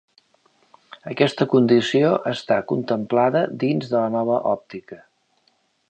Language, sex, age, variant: Catalan, male, 50-59, Central